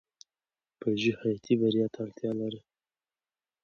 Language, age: Pashto, 19-29